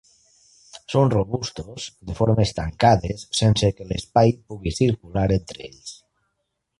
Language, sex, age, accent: Catalan, male, 50-59, valencià